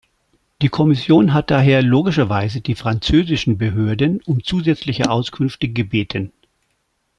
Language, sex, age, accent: German, male, 60-69, Deutschland Deutsch